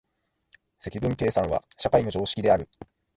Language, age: Japanese, 30-39